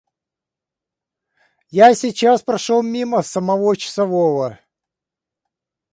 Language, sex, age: Russian, male, 50-59